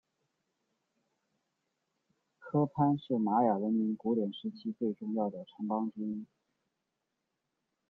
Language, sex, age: Chinese, male, 19-29